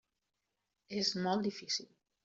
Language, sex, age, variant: Catalan, female, 50-59, Nord-Occidental